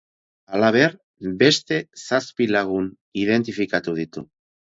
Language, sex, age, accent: Basque, male, 50-59, Erdialdekoa edo Nafarra (Gipuzkoa, Nafarroa)